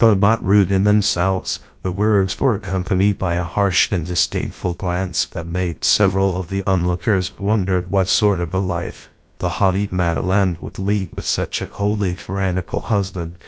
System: TTS, GlowTTS